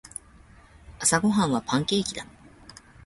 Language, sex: Japanese, female